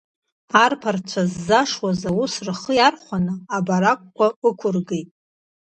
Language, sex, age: Abkhazian, female, 40-49